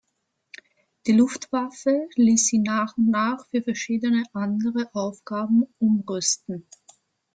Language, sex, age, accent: German, female, 19-29, Österreichisches Deutsch